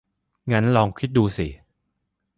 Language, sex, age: Thai, male, 19-29